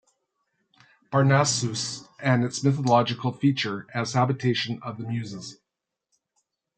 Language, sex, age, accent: English, male, 60-69, Canadian English